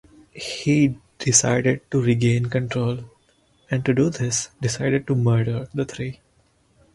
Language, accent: English, India and South Asia (India, Pakistan, Sri Lanka)